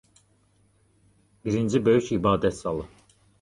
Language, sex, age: Azerbaijani, male, 30-39